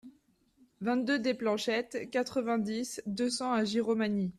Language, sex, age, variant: French, female, 19-29, Français de métropole